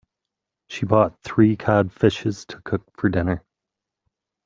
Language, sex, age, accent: English, male, 30-39, United States English